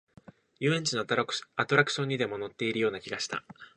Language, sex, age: Japanese, male, 19-29